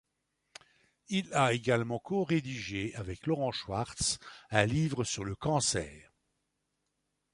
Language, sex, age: French, male, 60-69